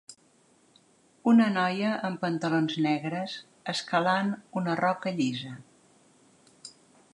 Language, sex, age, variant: Catalan, female, 60-69, Central